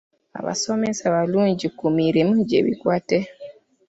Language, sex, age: Ganda, female, 30-39